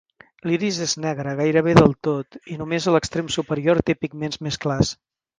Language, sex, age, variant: Catalan, male, 50-59, Central